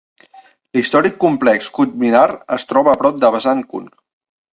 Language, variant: Catalan, Central